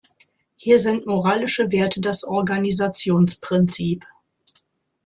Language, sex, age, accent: German, female, 50-59, Deutschland Deutsch